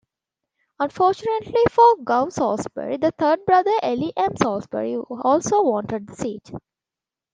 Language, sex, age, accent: English, female, 19-29, India and South Asia (India, Pakistan, Sri Lanka)